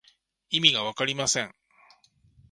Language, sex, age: Japanese, male, 50-59